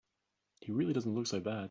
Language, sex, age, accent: English, male, 30-39, Australian English